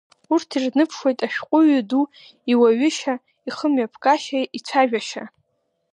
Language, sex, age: Abkhazian, female, 19-29